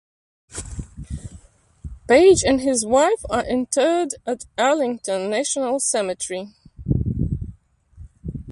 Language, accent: English, England English